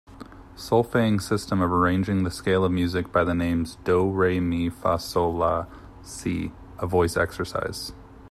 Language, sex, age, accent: English, male, 19-29, United States English